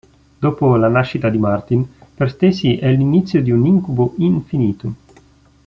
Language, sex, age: Italian, male, 19-29